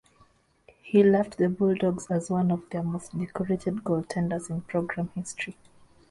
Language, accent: English, Canadian English